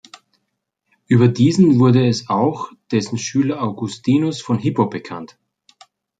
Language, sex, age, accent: German, male, 40-49, Österreichisches Deutsch